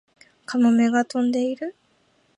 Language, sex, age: Japanese, female, 19-29